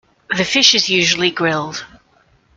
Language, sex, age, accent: English, female, 40-49, Australian English